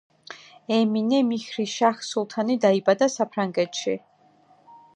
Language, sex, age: Georgian, female, 19-29